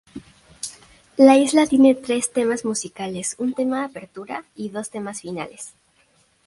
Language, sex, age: Spanish, female, under 19